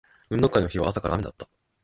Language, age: Japanese, 19-29